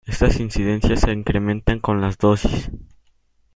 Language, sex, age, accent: Spanish, male, under 19, México